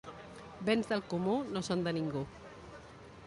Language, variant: Catalan, Central